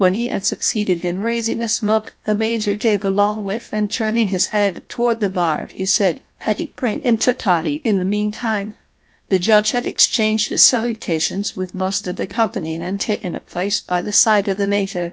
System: TTS, GlowTTS